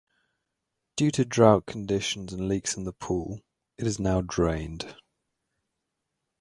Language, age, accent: English, 19-29, England English